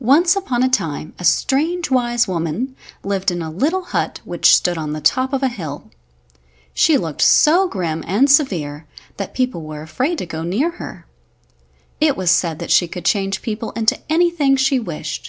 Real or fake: real